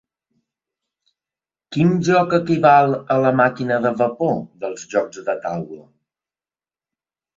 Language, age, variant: Catalan, 19-29, Balear